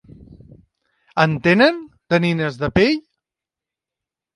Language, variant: Catalan, Central